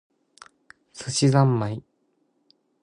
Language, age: Japanese, 19-29